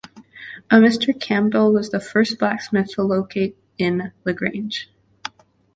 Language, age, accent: English, 19-29, United States English